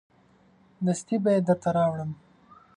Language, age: Pashto, 19-29